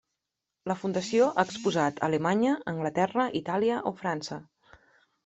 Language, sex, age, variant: Catalan, female, 30-39, Central